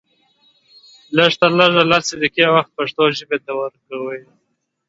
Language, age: Pashto, 19-29